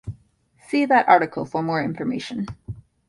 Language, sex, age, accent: English, female, 19-29, United States English